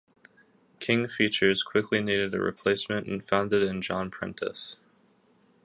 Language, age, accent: English, under 19, United States English